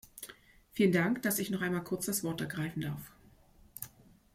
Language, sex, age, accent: German, female, 40-49, Deutschland Deutsch